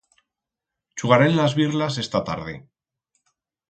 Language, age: Aragonese, 30-39